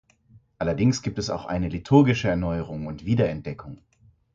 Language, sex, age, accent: German, male, 40-49, Deutschland Deutsch; Hochdeutsch